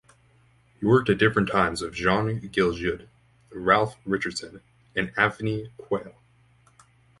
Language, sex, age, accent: English, male, 19-29, Canadian English